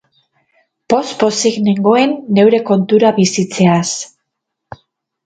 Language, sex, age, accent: Basque, female, 50-59, Mendebalekoa (Araba, Bizkaia, Gipuzkoako mendebaleko herri batzuk)